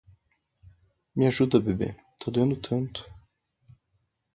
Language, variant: Portuguese, Portuguese (Brasil)